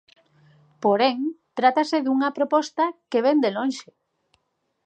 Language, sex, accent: Galician, female, Normativo (estándar)